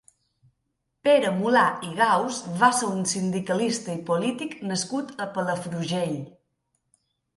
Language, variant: Catalan, Balear